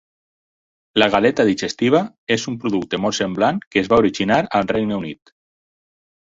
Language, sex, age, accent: Catalan, male, 40-49, valencià